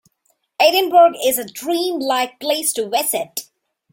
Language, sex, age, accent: English, female, 19-29, India and South Asia (India, Pakistan, Sri Lanka)